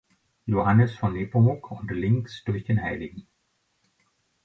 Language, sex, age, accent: German, male, 60-69, Österreichisches Deutsch